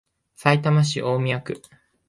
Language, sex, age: Japanese, male, 19-29